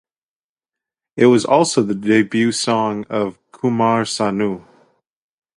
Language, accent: English, United States English